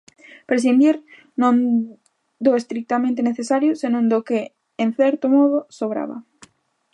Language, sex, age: Galician, female, 19-29